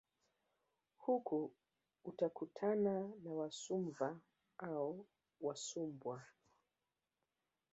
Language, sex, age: Swahili, female, 60-69